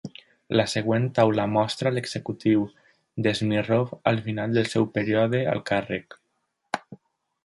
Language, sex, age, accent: Catalan, male, 19-29, valencià